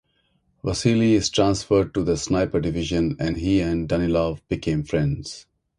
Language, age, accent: English, 50-59, India and South Asia (India, Pakistan, Sri Lanka)